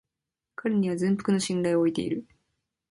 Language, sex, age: Japanese, female, 19-29